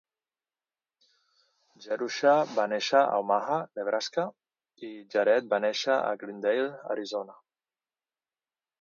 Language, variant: Catalan, Central